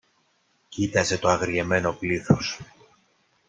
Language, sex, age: Greek, male, 30-39